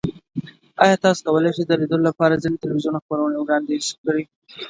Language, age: Pashto, 19-29